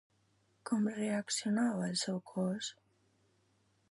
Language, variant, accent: Catalan, Central, central